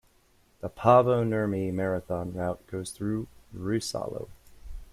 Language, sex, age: English, male, 30-39